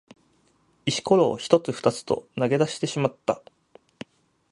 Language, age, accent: Japanese, 30-39, 標準